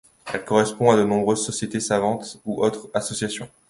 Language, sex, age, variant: French, male, 19-29, Français de métropole